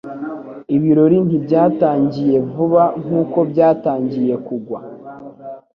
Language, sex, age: Kinyarwanda, male, under 19